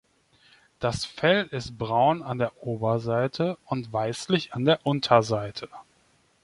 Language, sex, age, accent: German, male, 30-39, Deutschland Deutsch